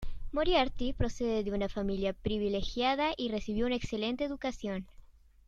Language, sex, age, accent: Spanish, female, under 19, Rioplatense: Argentina, Uruguay, este de Bolivia, Paraguay